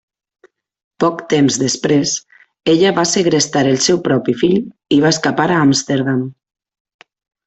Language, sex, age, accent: Catalan, female, 30-39, valencià